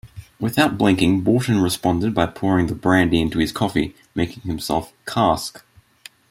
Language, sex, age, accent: English, male, under 19, Australian English